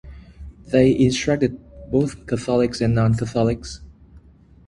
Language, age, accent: English, 19-29, United States English